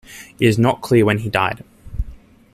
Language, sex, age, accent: English, male, 19-29, Australian English